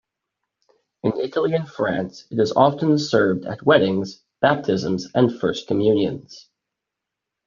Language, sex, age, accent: English, male, 19-29, United States English